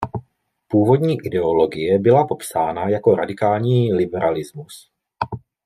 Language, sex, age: Czech, male, 30-39